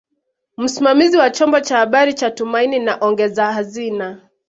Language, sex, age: Swahili, female, 19-29